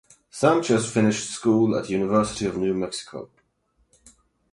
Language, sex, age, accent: English, male, 19-29, United States English; England English